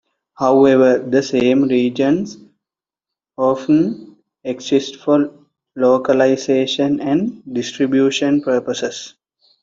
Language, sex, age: English, male, 19-29